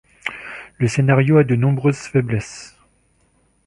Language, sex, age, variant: French, male, 40-49, Français de métropole